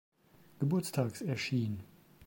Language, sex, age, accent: German, male, 40-49, Deutschland Deutsch